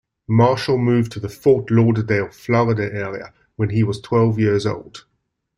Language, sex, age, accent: English, male, 40-49, Southern African (South Africa, Zimbabwe, Namibia)